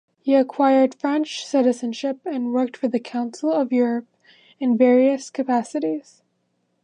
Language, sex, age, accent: English, female, under 19, United States English